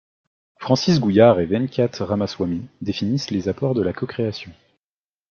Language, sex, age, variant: French, male, 19-29, Français de métropole